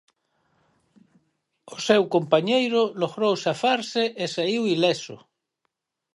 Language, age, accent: Galician, 40-49, Atlántico (seseo e gheada)